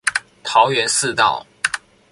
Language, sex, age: Chinese, male, under 19